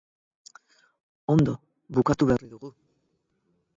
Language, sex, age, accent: Basque, female, 60-69, Mendebalekoa (Araba, Bizkaia, Gipuzkoako mendebaleko herri batzuk)